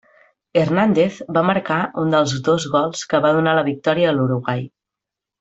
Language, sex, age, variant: Catalan, female, 30-39, Central